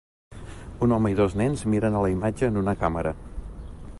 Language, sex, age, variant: Catalan, male, 40-49, Central